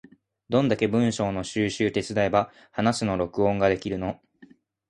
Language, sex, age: Japanese, male, 19-29